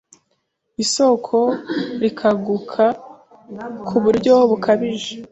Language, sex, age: Kinyarwanda, female, 19-29